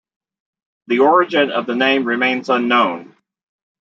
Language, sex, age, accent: English, male, 50-59, United States English